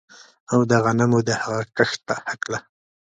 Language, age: Pashto, 19-29